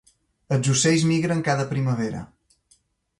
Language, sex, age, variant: Catalan, female, 40-49, Balear